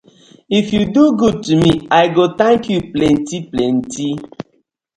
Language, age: Nigerian Pidgin, 30-39